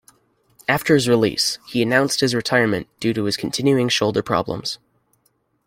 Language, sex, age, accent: English, male, under 19, United States English